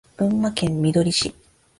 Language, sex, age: Japanese, female, 19-29